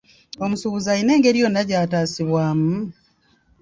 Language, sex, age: Ganda, female, 50-59